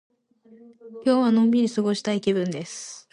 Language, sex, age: Japanese, female, under 19